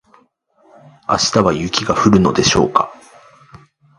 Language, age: Japanese, 30-39